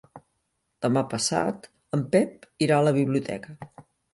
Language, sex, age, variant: Catalan, female, 50-59, Central